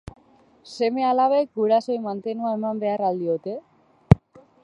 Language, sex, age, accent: Basque, female, 19-29, Mendebalekoa (Araba, Bizkaia, Gipuzkoako mendebaleko herri batzuk)